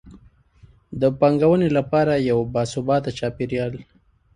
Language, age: Pashto, 19-29